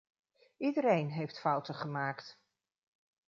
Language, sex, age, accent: Dutch, female, 60-69, Nederlands Nederlands